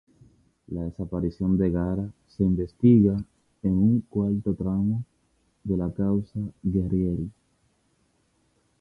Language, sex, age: Spanish, male, 19-29